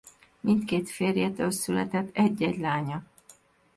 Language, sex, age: Hungarian, female, 50-59